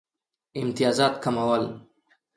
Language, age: Pashto, 30-39